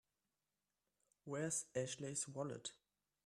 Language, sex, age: English, male, 19-29